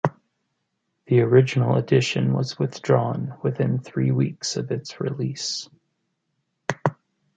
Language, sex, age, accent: English, male, 30-39, United States English